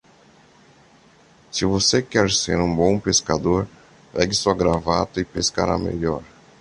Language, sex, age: Portuguese, male, 30-39